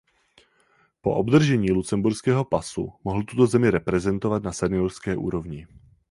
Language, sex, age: Czech, male, 19-29